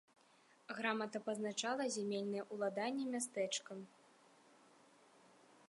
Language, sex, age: Belarusian, female, 19-29